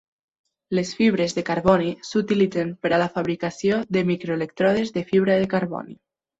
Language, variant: Catalan, Nord-Occidental